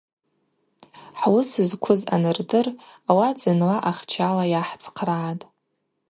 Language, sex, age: Abaza, female, 19-29